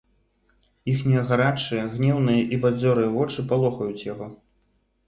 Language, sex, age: Belarusian, male, 19-29